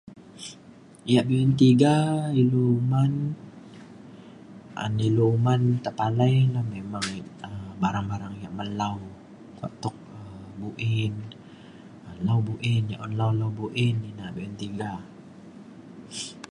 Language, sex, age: Mainstream Kenyah, male, 19-29